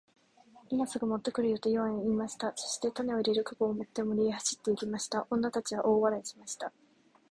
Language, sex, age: Japanese, female, under 19